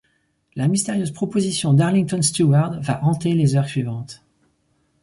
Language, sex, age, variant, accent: French, male, 19-29, Français de métropole, Français de l'est de la France